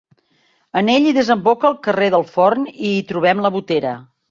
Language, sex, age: Catalan, female, 60-69